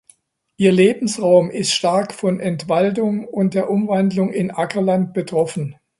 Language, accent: German, Deutschland Deutsch